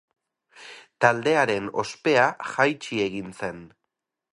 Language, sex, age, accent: Basque, male, 30-39, Erdialdekoa edo Nafarra (Gipuzkoa, Nafarroa)